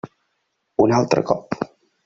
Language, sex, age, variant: Catalan, male, 30-39, Central